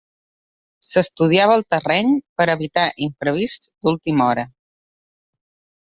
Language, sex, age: Catalan, female, 40-49